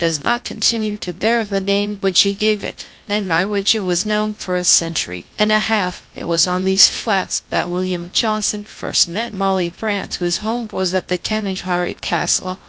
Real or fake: fake